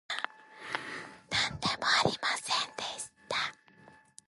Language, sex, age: Japanese, female, 19-29